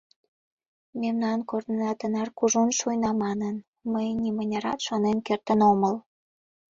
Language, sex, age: Mari, female, 19-29